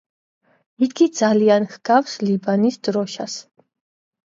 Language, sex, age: Georgian, female, 30-39